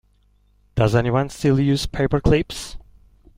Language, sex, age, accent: English, male, 19-29, United States English